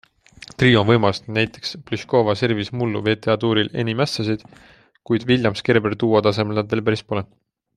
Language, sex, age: Estonian, male, 19-29